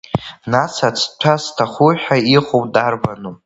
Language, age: Abkhazian, under 19